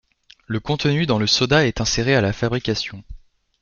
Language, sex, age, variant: French, male, 19-29, Français de métropole